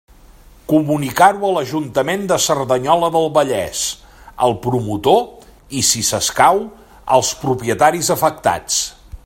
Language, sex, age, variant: Catalan, male, 60-69, Central